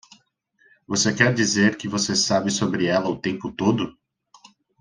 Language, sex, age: Portuguese, male, 30-39